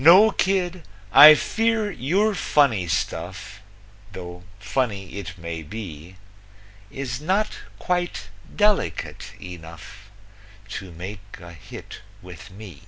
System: none